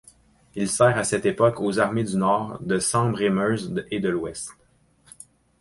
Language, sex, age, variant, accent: French, male, 30-39, Français d'Amérique du Nord, Français du Canada